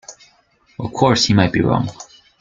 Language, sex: English, male